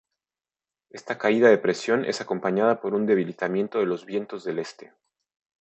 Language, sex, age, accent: Spanish, male, 30-39, México